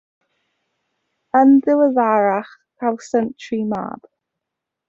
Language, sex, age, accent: Welsh, female, 19-29, Y Deyrnas Unedig Cymraeg